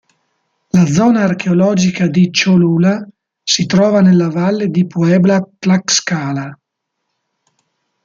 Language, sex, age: Italian, male, 60-69